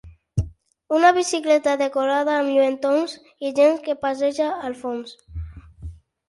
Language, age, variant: Catalan, under 19, Central